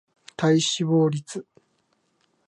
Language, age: Japanese, 19-29